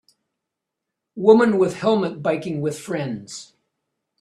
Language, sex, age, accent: English, male, 60-69, Canadian English